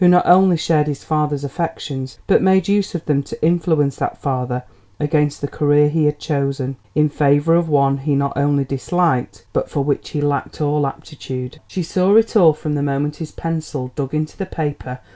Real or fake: real